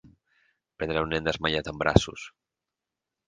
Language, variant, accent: Catalan, Central, Barceloní